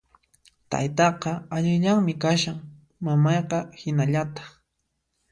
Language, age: Puno Quechua, 19-29